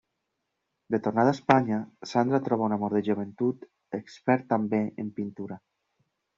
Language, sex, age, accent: Catalan, male, 19-29, valencià